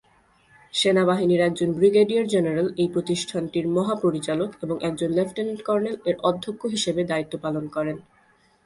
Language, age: Bengali, 19-29